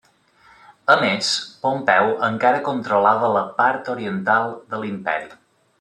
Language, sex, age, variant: Catalan, male, 30-39, Balear